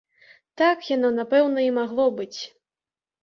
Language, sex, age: Belarusian, female, 19-29